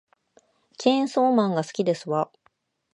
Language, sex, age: Japanese, female, 50-59